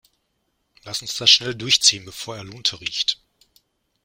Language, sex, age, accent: German, male, 50-59, Deutschland Deutsch